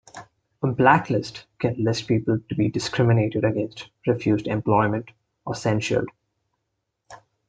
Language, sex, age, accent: English, male, 19-29, India and South Asia (India, Pakistan, Sri Lanka)